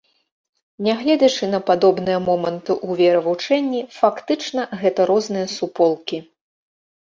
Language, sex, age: Belarusian, female, 40-49